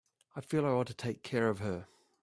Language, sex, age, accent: English, male, 50-59, Australian English